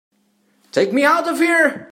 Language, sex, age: English, male, 30-39